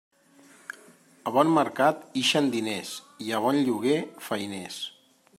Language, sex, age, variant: Catalan, male, 40-49, Central